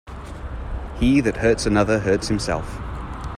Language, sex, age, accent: English, male, 30-39, Welsh English